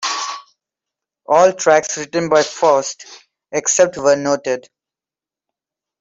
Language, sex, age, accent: English, male, 19-29, India and South Asia (India, Pakistan, Sri Lanka)